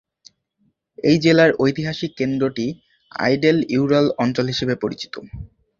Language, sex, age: Bengali, male, under 19